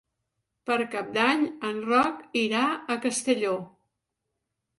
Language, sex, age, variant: Catalan, female, 60-69, Central